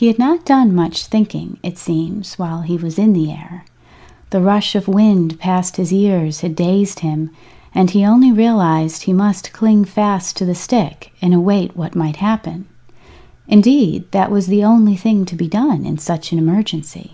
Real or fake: real